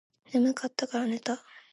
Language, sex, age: Japanese, female, under 19